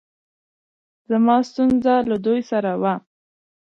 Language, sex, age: Pashto, female, 19-29